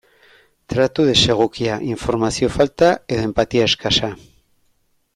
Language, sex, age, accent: Basque, male, 50-59, Erdialdekoa edo Nafarra (Gipuzkoa, Nafarroa)